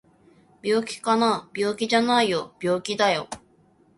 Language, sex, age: Japanese, female, 19-29